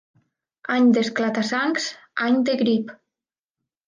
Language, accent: Catalan, valencià